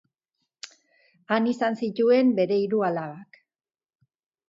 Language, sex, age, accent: Basque, female, 50-59, Mendebalekoa (Araba, Bizkaia, Gipuzkoako mendebaleko herri batzuk)